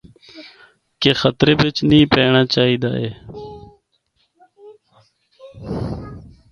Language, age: Northern Hindko, 30-39